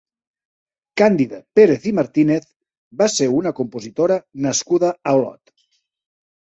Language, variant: Catalan, Central